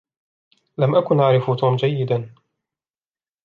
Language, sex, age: Arabic, male, 19-29